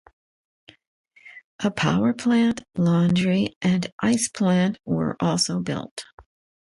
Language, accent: English, United States English